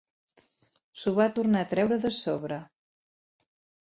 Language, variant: Catalan, Central